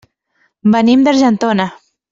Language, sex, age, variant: Catalan, female, 19-29, Central